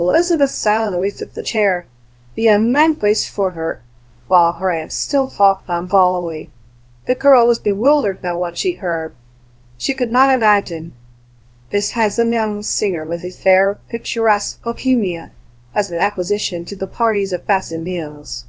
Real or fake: fake